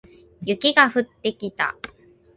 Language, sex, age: Japanese, female, 19-29